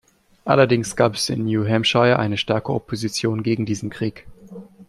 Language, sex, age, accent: German, male, 19-29, Deutschland Deutsch